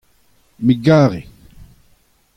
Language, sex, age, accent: Breton, male, 60-69, Kerneveg